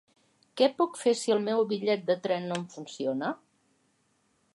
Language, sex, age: Catalan, female, 60-69